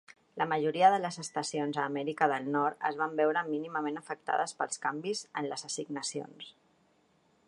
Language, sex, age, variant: Catalan, female, 40-49, Central